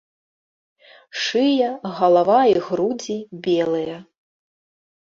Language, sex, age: Belarusian, female, 40-49